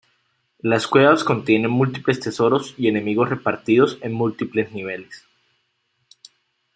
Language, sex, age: Spanish, male, 19-29